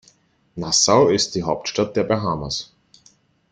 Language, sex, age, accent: German, male, 19-29, Österreichisches Deutsch